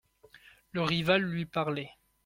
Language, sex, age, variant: French, male, 19-29, Français de métropole